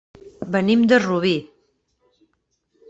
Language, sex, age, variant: Catalan, female, 40-49, Central